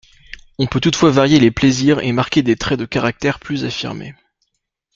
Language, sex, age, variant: French, male, 19-29, Français de métropole